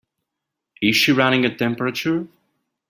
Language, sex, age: English, male, 30-39